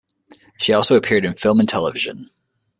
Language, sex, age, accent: English, male, 30-39, United States English